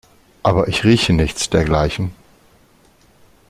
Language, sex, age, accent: German, male, 40-49, Deutschland Deutsch